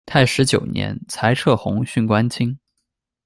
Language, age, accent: Chinese, 19-29, 出生地：四川省